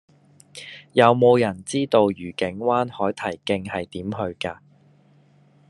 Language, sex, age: Cantonese, male, 30-39